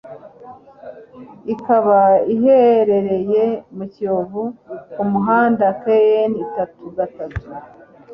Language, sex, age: Kinyarwanda, female, 40-49